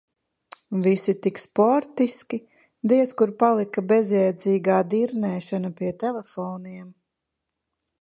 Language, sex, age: Latvian, female, 40-49